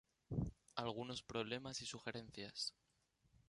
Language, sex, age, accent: Spanish, male, 19-29, España: Centro-Sur peninsular (Madrid, Toledo, Castilla-La Mancha)